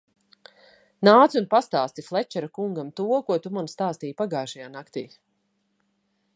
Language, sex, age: Latvian, female, 30-39